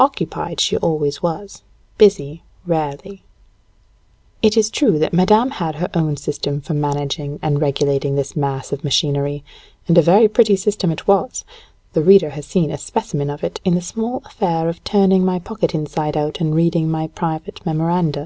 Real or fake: real